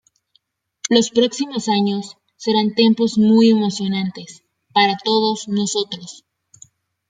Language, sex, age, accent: Spanish, female, 19-29, México